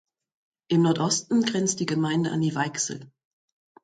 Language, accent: German, Deutschland Deutsch